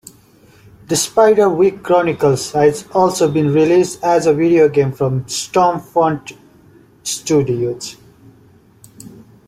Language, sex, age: English, male, 19-29